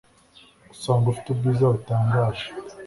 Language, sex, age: Kinyarwanda, male, 19-29